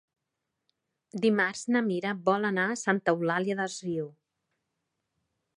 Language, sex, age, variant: Catalan, female, 40-49, Central